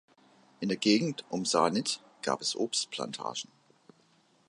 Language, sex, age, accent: German, male, 50-59, Deutschland Deutsch